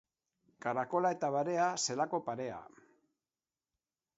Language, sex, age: Basque, male, 50-59